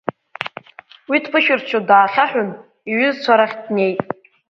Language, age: Abkhazian, under 19